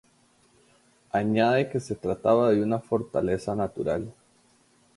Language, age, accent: Spanish, 30-39, América central